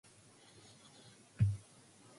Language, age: English, 19-29